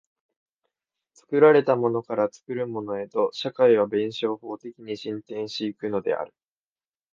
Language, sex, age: Japanese, male, under 19